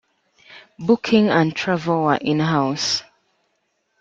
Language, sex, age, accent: English, female, 19-29, England English